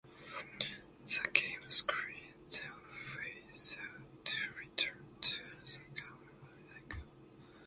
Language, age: English, under 19